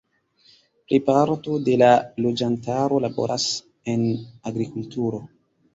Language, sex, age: Esperanto, male, 19-29